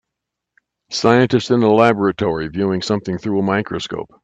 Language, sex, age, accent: English, male, 70-79, United States English